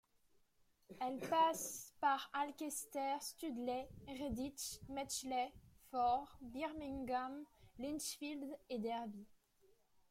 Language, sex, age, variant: French, female, under 19, Français de métropole